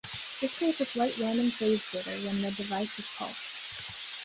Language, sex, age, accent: English, female, under 19, United States English